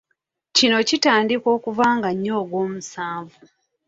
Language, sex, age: Ganda, female, 30-39